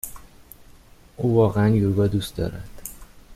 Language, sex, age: Persian, male, 19-29